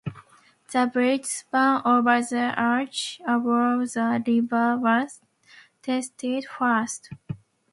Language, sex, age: English, female, 19-29